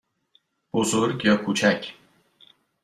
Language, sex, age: Persian, male, 30-39